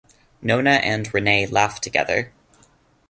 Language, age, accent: English, 19-29, Canadian English